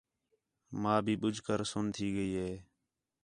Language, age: Khetrani, 19-29